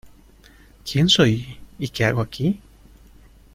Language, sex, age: Spanish, male, 30-39